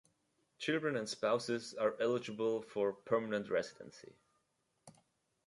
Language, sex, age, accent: English, male, 19-29, United States English